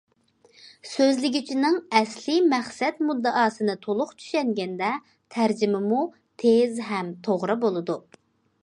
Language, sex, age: Uyghur, female, 19-29